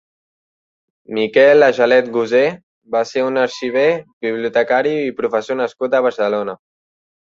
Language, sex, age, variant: Catalan, male, 60-69, Central